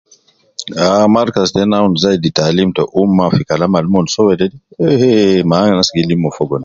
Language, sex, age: Nubi, male, 50-59